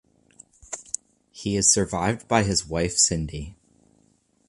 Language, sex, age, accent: English, male, 19-29, Canadian English